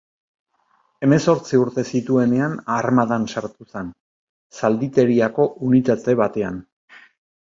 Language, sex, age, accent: Basque, male, 60-69, Erdialdekoa edo Nafarra (Gipuzkoa, Nafarroa)